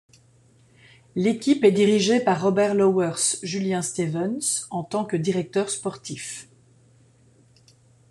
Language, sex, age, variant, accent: French, female, 40-49, Français d'Europe, Français de Belgique